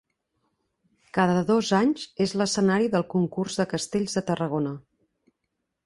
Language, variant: Catalan, Central